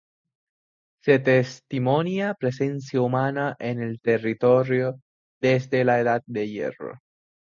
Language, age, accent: Spanish, 19-29, España: Islas Canarias